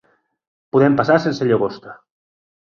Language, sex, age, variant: Catalan, male, 30-39, Central